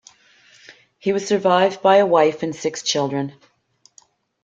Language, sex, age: English, female, 50-59